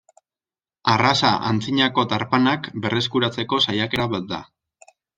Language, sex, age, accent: Basque, male, 19-29, Mendebalekoa (Araba, Bizkaia, Gipuzkoako mendebaleko herri batzuk)